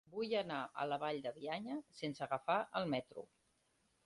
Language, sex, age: Catalan, female, 40-49